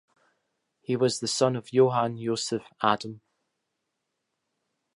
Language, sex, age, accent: English, male, 30-39, Scottish English